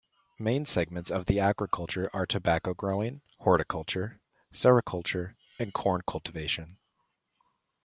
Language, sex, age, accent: English, male, 19-29, United States English